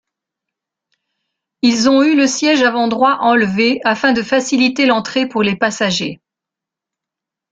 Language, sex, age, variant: French, female, 60-69, Français de métropole